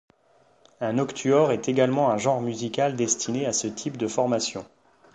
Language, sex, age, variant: French, male, 50-59, Français de métropole